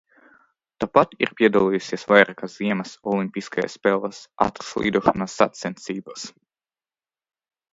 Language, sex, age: Latvian, male, 19-29